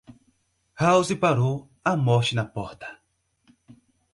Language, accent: Portuguese, Nordestino